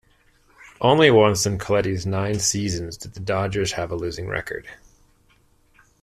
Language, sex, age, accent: English, male, 30-39, United States English